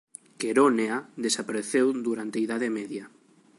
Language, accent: Galician, Oriental (común en zona oriental)